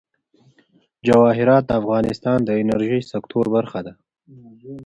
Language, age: Pashto, 19-29